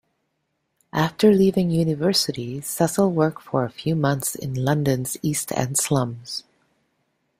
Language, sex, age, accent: English, female, 50-59, Canadian English